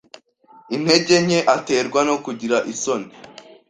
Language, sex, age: Kinyarwanda, male, 19-29